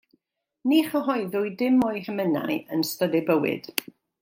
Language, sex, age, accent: Welsh, female, 60-69, Y Deyrnas Unedig Cymraeg